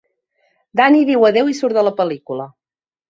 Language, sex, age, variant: Catalan, female, 30-39, Central